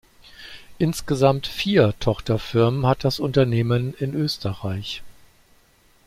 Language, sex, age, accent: German, male, 50-59, Deutschland Deutsch